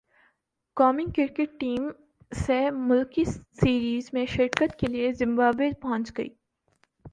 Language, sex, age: Urdu, female, 19-29